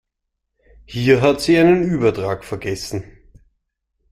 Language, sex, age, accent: German, male, 30-39, Österreichisches Deutsch